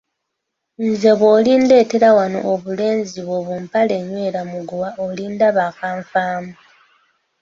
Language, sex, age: Ganda, female, 19-29